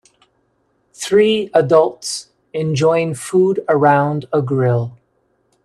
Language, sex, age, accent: English, male, 50-59, United States English